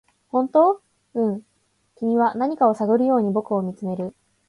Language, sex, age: Japanese, female, 19-29